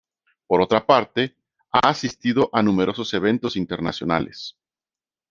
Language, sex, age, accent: Spanish, male, 40-49, México